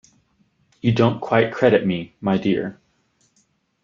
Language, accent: English, United States English